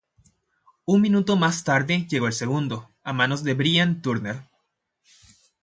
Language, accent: Spanish, América central